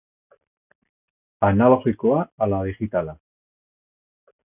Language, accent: Basque, Erdialdekoa edo Nafarra (Gipuzkoa, Nafarroa)